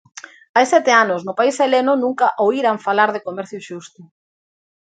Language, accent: Galician, Normativo (estándar)